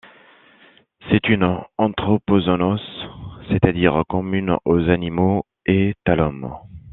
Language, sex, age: French, male, 30-39